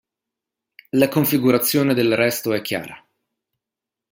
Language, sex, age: Italian, male, 30-39